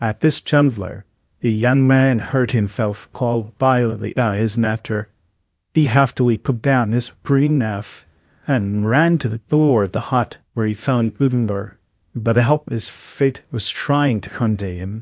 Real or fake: fake